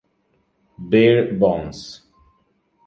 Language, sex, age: Italian, male, 30-39